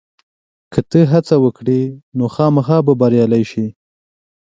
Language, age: Pashto, 19-29